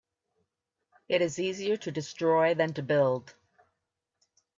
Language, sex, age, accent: English, female, 50-59, Canadian English